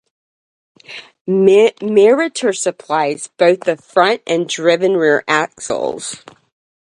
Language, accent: English, southern United States